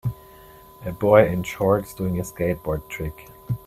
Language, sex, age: English, male, 30-39